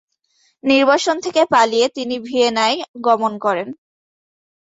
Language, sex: Bengali, female